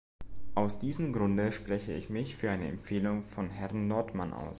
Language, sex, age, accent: German, male, 19-29, Deutschland Deutsch